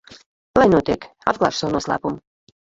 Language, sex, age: Latvian, female, 30-39